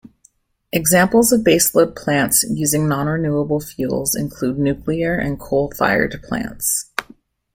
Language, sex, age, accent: English, female, 19-29, United States English